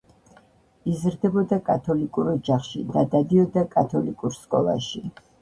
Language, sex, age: Georgian, female, 70-79